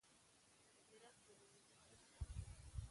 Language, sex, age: Pashto, female, 19-29